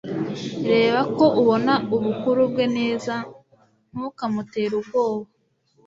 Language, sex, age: Kinyarwanda, female, 19-29